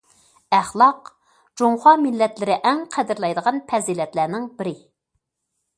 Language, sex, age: Uyghur, female, 40-49